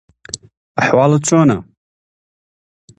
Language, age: Central Kurdish, 19-29